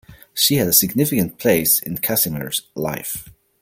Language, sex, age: English, male, 30-39